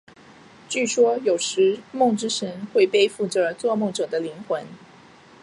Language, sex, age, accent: Chinese, female, 30-39, 出生地：广东省